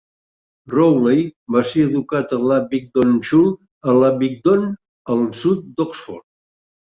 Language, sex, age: Catalan, male, 60-69